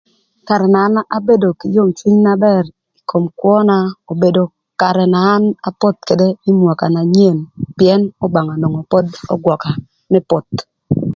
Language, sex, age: Thur, female, 30-39